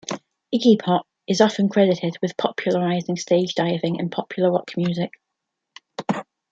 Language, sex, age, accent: English, female, 19-29, England English